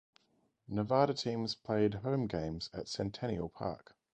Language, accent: English, Australian English